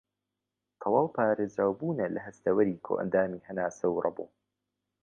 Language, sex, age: Central Kurdish, male, 19-29